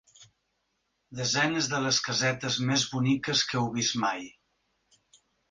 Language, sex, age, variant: Catalan, male, 50-59, Central